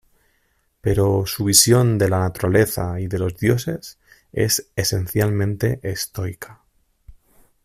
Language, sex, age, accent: Spanish, male, 30-39, España: Centro-Sur peninsular (Madrid, Toledo, Castilla-La Mancha)